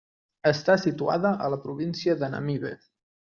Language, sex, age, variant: Catalan, male, 19-29, Central